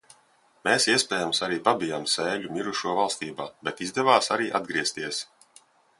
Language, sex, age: Latvian, male, 30-39